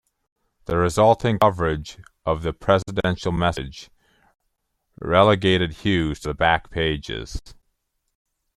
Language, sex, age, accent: English, male, 30-39, Canadian English